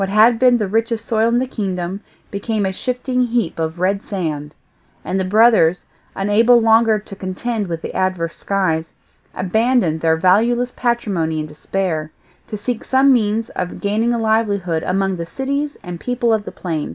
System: none